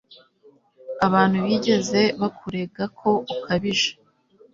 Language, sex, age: Kinyarwanda, female, 19-29